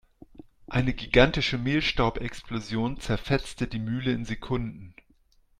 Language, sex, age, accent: German, male, 40-49, Deutschland Deutsch